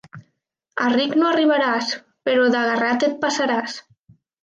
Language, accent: Catalan, valencià